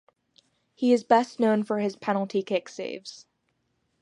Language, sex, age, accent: English, female, under 19, United States English